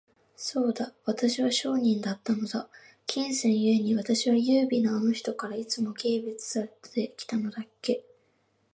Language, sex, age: Japanese, female, 19-29